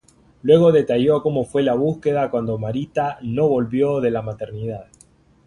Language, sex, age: Spanish, male, 19-29